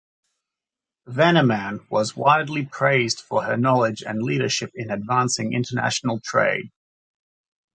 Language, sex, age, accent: English, male, 30-39, Australian English